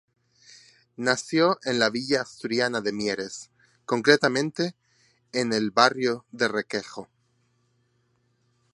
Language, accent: Spanish, España: Islas Canarias